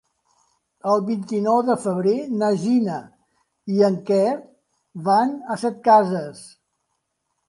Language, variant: Catalan, Central